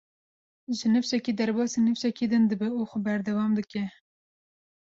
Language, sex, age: Kurdish, female, 19-29